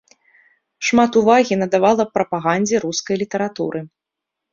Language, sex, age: Belarusian, female, 30-39